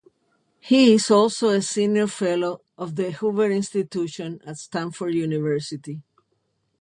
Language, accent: English, United States English